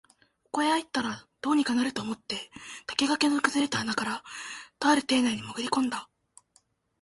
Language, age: Japanese, 19-29